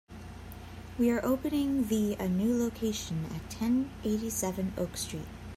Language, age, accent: English, 19-29, United States English